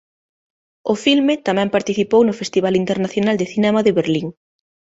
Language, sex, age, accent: Galician, female, 19-29, Normativo (estándar)